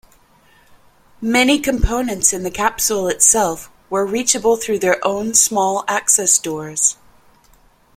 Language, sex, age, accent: English, female, 40-49, United States English